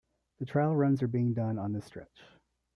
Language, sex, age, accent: English, male, 30-39, United States English